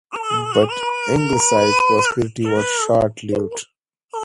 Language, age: English, 19-29